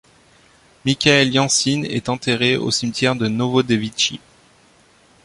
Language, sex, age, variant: French, male, 30-39, Français de métropole